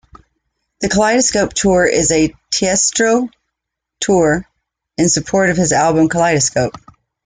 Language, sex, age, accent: Spanish, female, 50-59, México